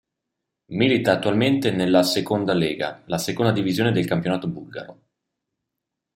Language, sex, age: Italian, male, 30-39